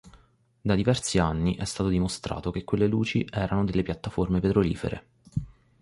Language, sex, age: Italian, male, 19-29